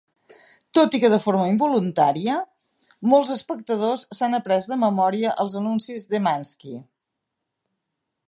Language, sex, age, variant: Catalan, female, 50-59, Central